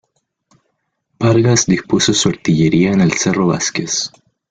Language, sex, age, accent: Spanish, male, 19-29, Chileno: Chile, Cuyo